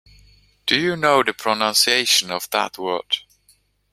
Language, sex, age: English, male, 40-49